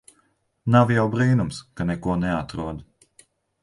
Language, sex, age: Latvian, male, 30-39